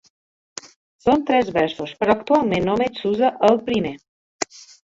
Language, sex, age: Catalan, female, 40-49